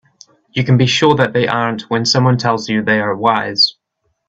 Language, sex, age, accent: English, male, 19-29, New Zealand English